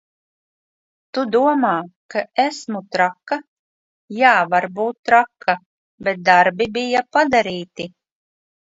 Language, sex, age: Latvian, female, 40-49